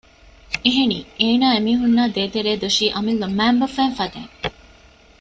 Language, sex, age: Divehi, female, 19-29